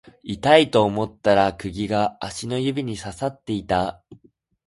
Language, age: Japanese, 19-29